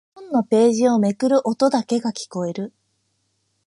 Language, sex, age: Japanese, female, 19-29